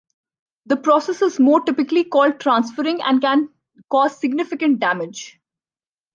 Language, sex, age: English, female, 30-39